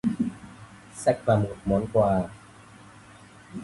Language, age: Vietnamese, 19-29